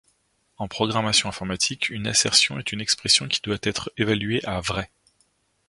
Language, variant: French, Français de métropole